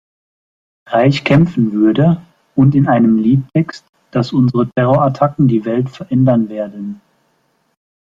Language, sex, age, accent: German, male, 30-39, Deutschland Deutsch